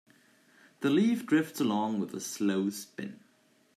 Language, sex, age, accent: English, male, 19-29, United States English